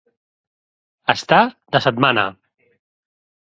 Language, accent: Catalan, Barcelona